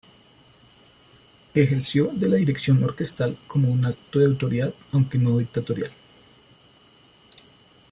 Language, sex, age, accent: Spanish, male, 30-39, Andino-Pacífico: Colombia, Perú, Ecuador, oeste de Bolivia y Venezuela andina